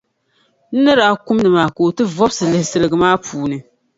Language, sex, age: Dagbani, female, 30-39